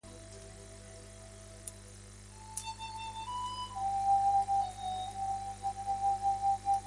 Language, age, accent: Spanish, 40-49, España: Centro-Sur peninsular (Madrid, Toledo, Castilla-La Mancha)